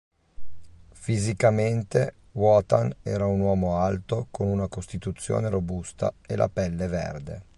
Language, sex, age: Italian, male, 40-49